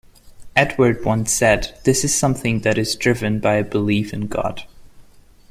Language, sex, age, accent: English, male, 30-39, India and South Asia (India, Pakistan, Sri Lanka)